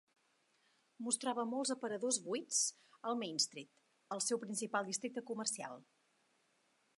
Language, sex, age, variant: Catalan, female, 40-49, Septentrional